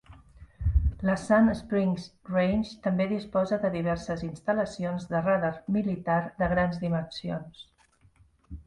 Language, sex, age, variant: Catalan, female, 50-59, Central